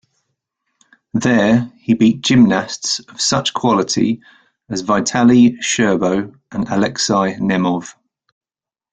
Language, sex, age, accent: English, male, 30-39, England English